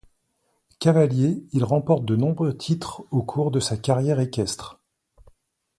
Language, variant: French, Français de métropole